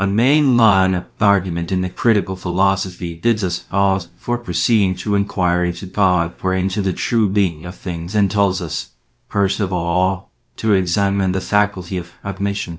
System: TTS, VITS